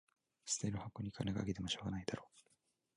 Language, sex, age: Japanese, male, 19-29